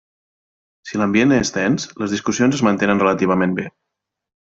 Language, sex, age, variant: Catalan, male, 30-39, Central